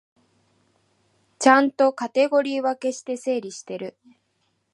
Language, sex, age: Japanese, female, 19-29